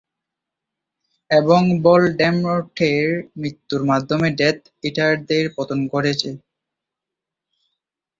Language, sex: Bengali, male